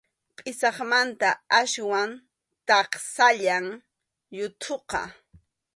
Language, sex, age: Arequipa-La Unión Quechua, female, 30-39